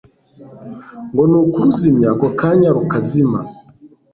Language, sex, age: Kinyarwanda, male, 19-29